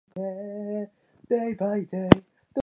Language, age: Japanese, under 19